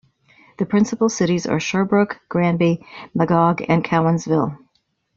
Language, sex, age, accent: English, female, 50-59, United States English